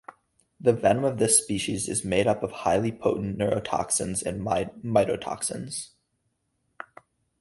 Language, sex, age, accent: English, male, 19-29, United States English